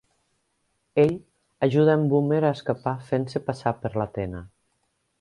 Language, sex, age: Catalan, female, 50-59